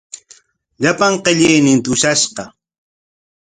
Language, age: Corongo Ancash Quechua, 40-49